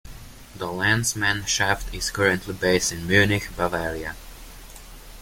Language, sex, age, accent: English, male, 19-29, United States English